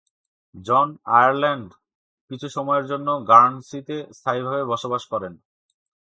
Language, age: Bengali, 30-39